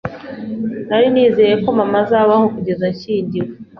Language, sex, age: Kinyarwanda, female, 40-49